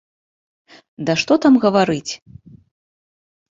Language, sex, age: Belarusian, female, 19-29